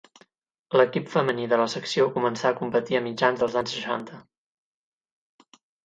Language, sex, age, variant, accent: Catalan, male, 19-29, Central, central